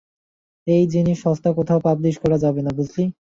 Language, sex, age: Bengali, male, 19-29